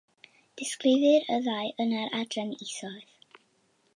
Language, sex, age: Welsh, female, under 19